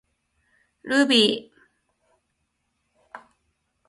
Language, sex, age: Japanese, female, 19-29